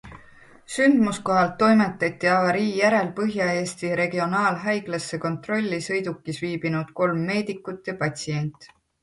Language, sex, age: Estonian, female, 30-39